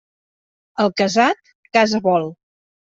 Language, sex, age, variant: Catalan, female, 60-69, Central